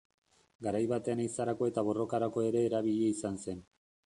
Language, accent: Basque, Erdialdekoa edo Nafarra (Gipuzkoa, Nafarroa)